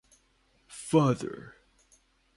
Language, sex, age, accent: English, male, 19-29, Filipino